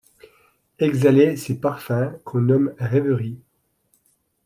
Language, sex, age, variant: French, male, 40-49, Français de métropole